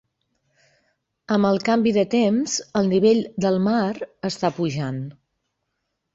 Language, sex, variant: Catalan, female, Central